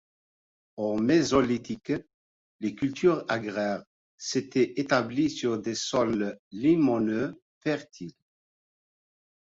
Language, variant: French, Français du nord de l'Afrique